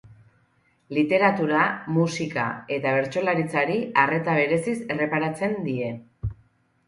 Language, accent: Basque, Erdialdekoa edo Nafarra (Gipuzkoa, Nafarroa)